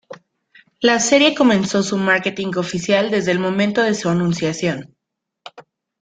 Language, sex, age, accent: Spanish, female, 19-29, México